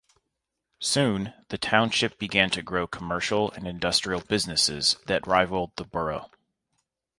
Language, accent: English, United States English